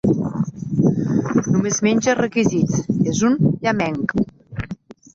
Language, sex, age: Catalan, female, 40-49